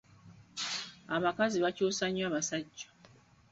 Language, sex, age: Ganda, female, 40-49